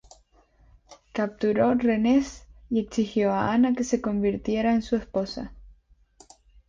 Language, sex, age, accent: Spanish, female, 19-29, España: Islas Canarias